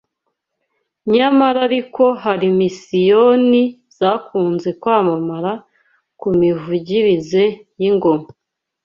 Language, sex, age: Kinyarwanda, female, 19-29